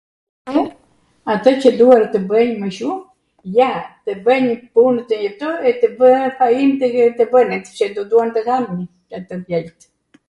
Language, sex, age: Arvanitika Albanian, female, 70-79